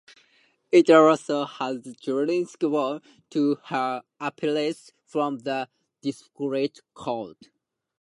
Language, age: English, 19-29